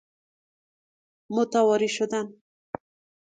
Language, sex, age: Persian, female, 19-29